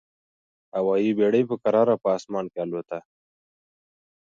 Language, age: Pashto, 19-29